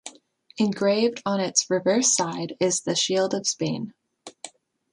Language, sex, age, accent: English, female, 19-29, Canadian English